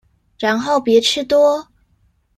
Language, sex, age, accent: Chinese, female, 19-29, 出生地：臺北市